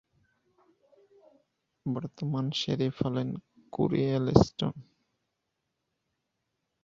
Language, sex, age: Bengali, male, 30-39